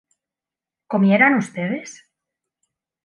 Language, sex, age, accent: Spanish, female, 40-49, España: Centro-Sur peninsular (Madrid, Toledo, Castilla-La Mancha)